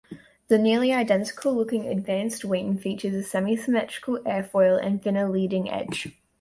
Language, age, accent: English, under 19, Australian English